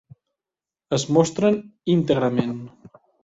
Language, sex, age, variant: Catalan, male, 19-29, Central